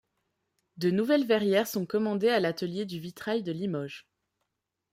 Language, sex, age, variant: French, female, 19-29, Français de métropole